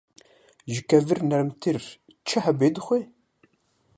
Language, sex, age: Kurdish, male, 19-29